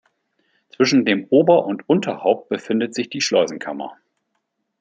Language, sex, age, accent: German, male, 50-59, Deutschland Deutsch